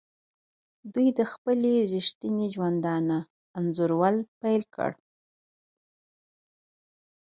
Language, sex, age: Pashto, female, 30-39